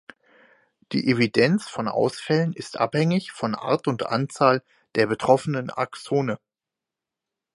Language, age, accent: German, 19-29, Deutschland Deutsch